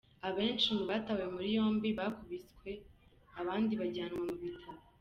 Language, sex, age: Kinyarwanda, female, under 19